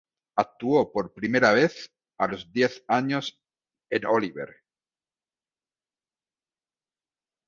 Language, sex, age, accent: Spanish, male, 50-59, España: Sur peninsular (Andalucia, Extremadura, Murcia)